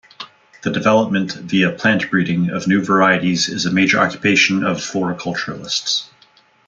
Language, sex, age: English, male, 40-49